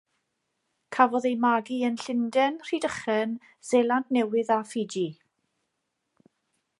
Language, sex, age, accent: Welsh, female, 40-49, Y Deyrnas Unedig Cymraeg